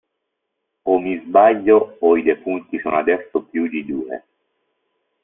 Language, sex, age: Italian, male, 50-59